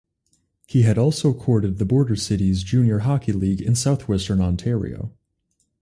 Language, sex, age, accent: English, male, 19-29, United States English